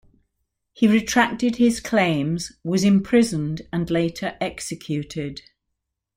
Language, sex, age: English, female, 60-69